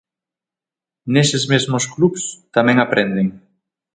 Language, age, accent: Galician, 30-39, Oriental (común en zona oriental); Normativo (estándar)